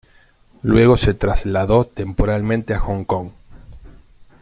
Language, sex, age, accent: Spanish, male, 30-39, Rioplatense: Argentina, Uruguay, este de Bolivia, Paraguay